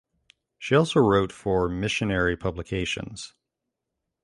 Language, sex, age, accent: English, male, 40-49, United States English